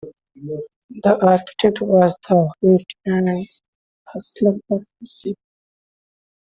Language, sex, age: English, male, 19-29